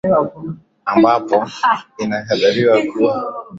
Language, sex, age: Swahili, male, 19-29